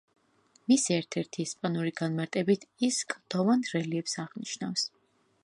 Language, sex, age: Georgian, female, 19-29